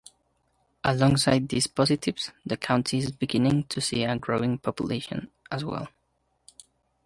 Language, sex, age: English, male, under 19